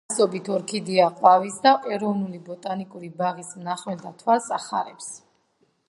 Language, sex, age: Georgian, female, 30-39